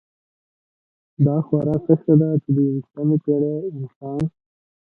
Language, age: Pashto, 19-29